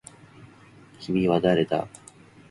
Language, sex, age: Japanese, male, 19-29